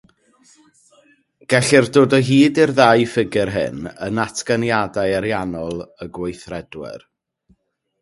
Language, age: Welsh, 30-39